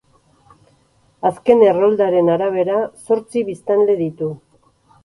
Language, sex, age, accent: Basque, male, 40-49, Erdialdekoa edo Nafarra (Gipuzkoa, Nafarroa)